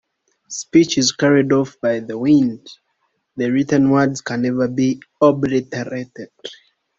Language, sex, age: English, male, 19-29